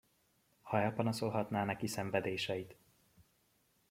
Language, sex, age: Hungarian, male, 19-29